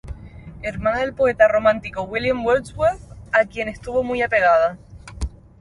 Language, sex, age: Spanish, female, 19-29